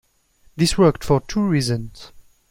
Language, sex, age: English, male, 19-29